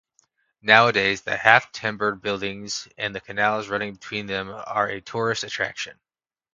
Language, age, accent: English, 19-29, United States English